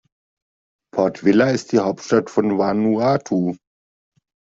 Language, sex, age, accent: German, male, 50-59, Deutschland Deutsch